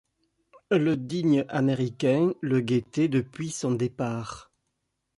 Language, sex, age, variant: French, male, 50-59, Français de métropole